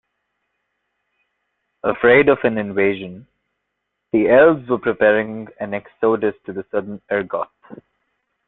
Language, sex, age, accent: English, male, 19-29, India and South Asia (India, Pakistan, Sri Lanka)